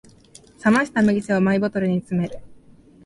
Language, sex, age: Japanese, female, 19-29